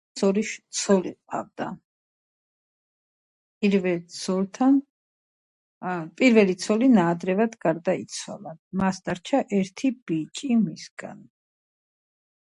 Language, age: Georgian, 40-49